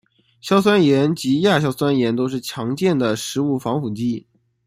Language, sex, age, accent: Chinese, male, 19-29, 出生地：江苏省